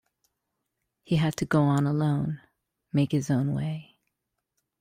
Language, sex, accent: English, female, United States English